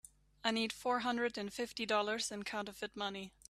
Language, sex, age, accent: English, female, 19-29, United States English